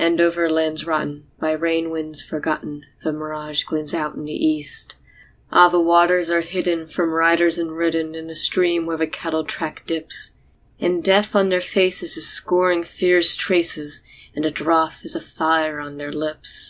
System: none